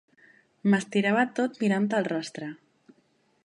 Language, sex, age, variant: Catalan, female, 19-29, Central